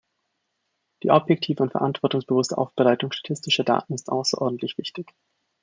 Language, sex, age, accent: German, male, 19-29, Österreichisches Deutsch